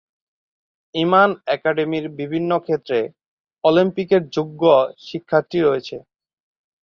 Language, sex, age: Bengali, male, 19-29